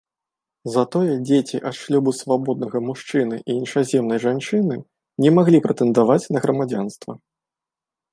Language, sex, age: Belarusian, male, 19-29